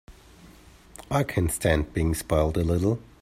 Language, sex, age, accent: English, male, 30-39, England English